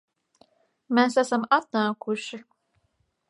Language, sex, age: Latvian, female, 19-29